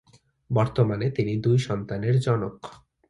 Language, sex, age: Bengali, male, 19-29